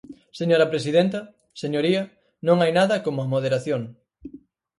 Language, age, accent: Galician, 19-29, Atlántico (seseo e gheada)